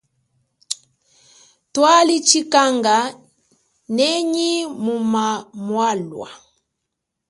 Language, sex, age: Chokwe, female, 30-39